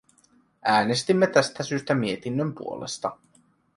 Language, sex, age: Finnish, male, 19-29